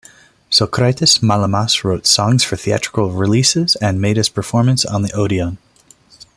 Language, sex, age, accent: English, male, 30-39, United States English